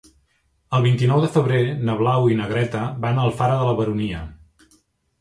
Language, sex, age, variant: Catalan, male, 40-49, Central